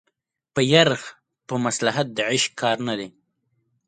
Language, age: Pashto, 19-29